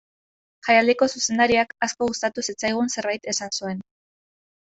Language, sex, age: Basque, female, 19-29